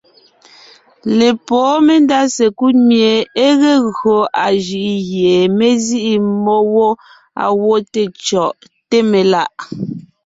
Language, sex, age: Ngiemboon, female, 30-39